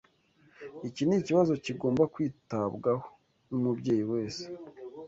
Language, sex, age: Kinyarwanda, male, 19-29